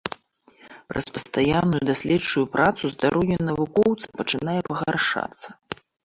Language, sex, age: Belarusian, female, 40-49